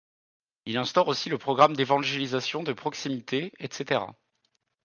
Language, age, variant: French, 30-39, Français de métropole